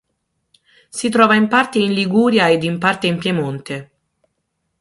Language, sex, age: Italian, male, 30-39